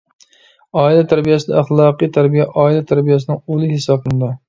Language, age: Uyghur, 40-49